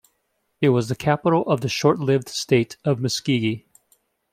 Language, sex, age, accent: English, male, 40-49, United States English